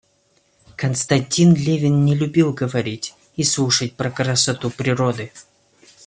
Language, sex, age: Russian, male, 19-29